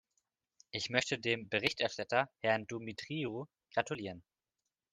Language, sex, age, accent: German, male, 19-29, Deutschland Deutsch